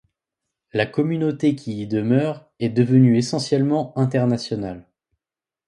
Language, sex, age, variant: French, male, 19-29, Français de métropole